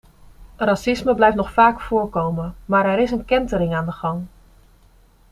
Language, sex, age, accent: Dutch, female, 30-39, Nederlands Nederlands